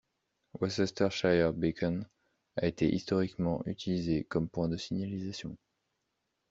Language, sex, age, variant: French, male, 19-29, Français de métropole